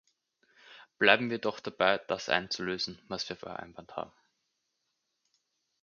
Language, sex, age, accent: German, male, 19-29, Österreichisches Deutsch